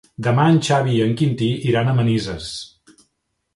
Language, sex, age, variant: Catalan, male, 40-49, Central